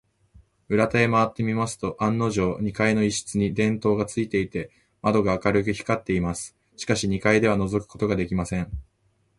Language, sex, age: Japanese, male, 19-29